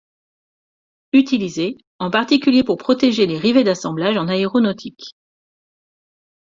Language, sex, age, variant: French, female, 40-49, Français de métropole